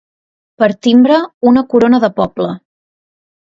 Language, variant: Catalan, Central